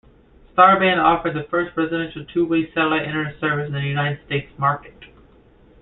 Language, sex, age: English, male, 19-29